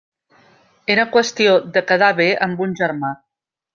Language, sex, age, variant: Catalan, female, 50-59, Central